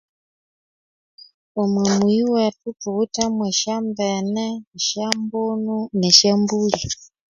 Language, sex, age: Konzo, female, 40-49